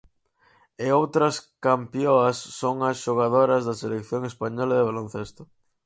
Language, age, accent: Galician, 19-29, Atlántico (seseo e gheada)